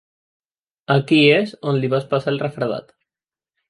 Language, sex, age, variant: Catalan, male, 19-29, Central